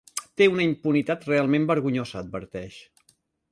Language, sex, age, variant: Catalan, male, 50-59, Central